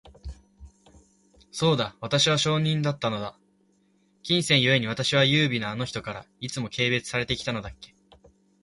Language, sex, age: Japanese, male, 19-29